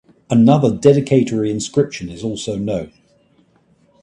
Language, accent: English, England English